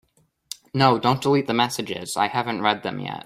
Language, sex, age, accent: English, male, under 19, United States English